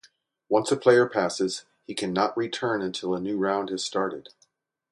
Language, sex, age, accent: English, male, 60-69, United States English